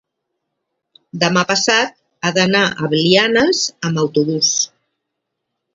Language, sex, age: Catalan, female, 60-69